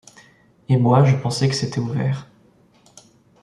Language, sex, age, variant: French, male, 19-29, Français de métropole